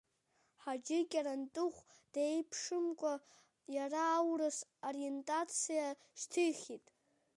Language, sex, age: Abkhazian, female, 40-49